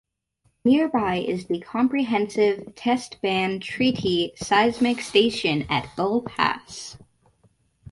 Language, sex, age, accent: English, female, 19-29, United States English